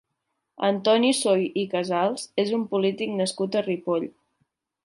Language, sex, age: Catalan, female, 19-29